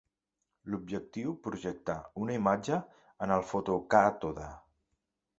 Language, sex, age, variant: Catalan, male, 40-49, Central